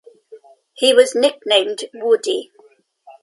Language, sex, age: English, female, 70-79